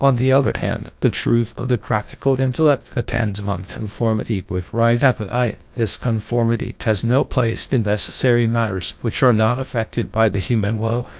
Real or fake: fake